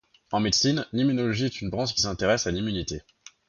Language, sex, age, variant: French, male, 19-29, Français de métropole